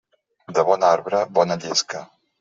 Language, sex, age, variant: Catalan, male, 50-59, Central